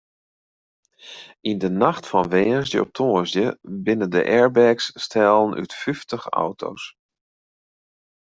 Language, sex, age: Western Frisian, male, 40-49